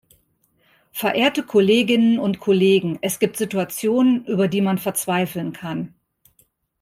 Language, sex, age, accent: German, female, 50-59, Deutschland Deutsch